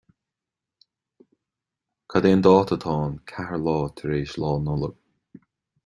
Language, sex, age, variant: Irish, male, 19-29, Gaeilge Chonnacht